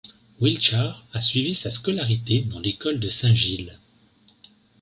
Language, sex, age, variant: French, male, 30-39, Français de métropole